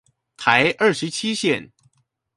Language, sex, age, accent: Chinese, male, 19-29, 出生地：臺北市